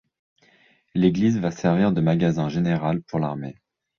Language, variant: French, Français de métropole